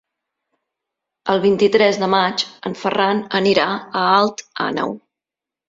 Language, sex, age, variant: Catalan, female, 40-49, Central